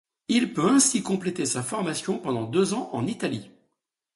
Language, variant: French, Français de métropole